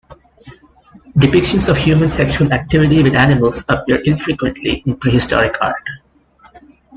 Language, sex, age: English, male, 19-29